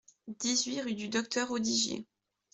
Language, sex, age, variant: French, female, 19-29, Français de métropole